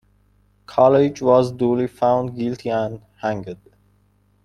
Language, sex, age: English, male, 19-29